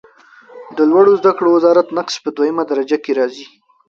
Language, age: Pashto, 19-29